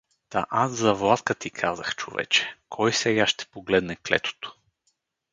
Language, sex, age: Bulgarian, male, 30-39